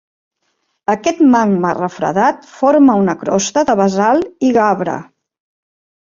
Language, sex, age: Catalan, female, 40-49